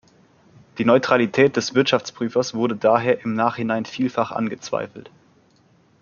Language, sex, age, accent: German, male, 30-39, Deutschland Deutsch